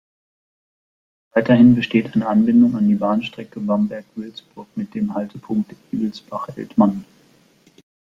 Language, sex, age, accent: German, male, 30-39, Deutschland Deutsch